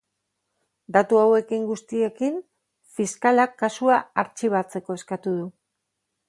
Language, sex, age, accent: Basque, female, 50-59, Mendebalekoa (Araba, Bizkaia, Gipuzkoako mendebaleko herri batzuk)